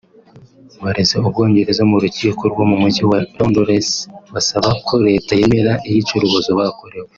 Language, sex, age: Kinyarwanda, male, 19-29